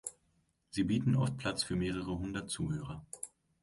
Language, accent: German, Deutschland Deutsch